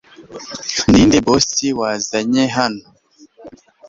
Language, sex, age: Kinyarwanda, male, 19-29